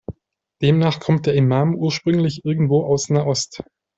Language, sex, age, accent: German, male, 30-39, Deutschland Deutsch